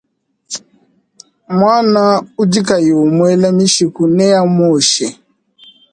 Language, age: Luba-Lulua, 30-39